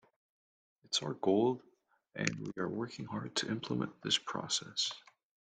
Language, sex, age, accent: English, male, under 19, Canadian English